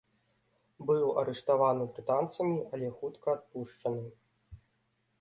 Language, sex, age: Belarusian, male, 19-29